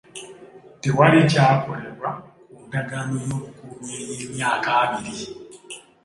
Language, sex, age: Ganda, male, 19-29